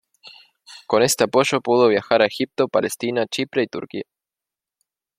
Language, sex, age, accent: Spanish, male, 19-29, Rioplatense: Argentina, Uruguay, este de Bolivia, Paraguay